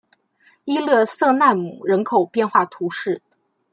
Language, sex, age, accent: Chinese, female, 19-29, 出生地：河北省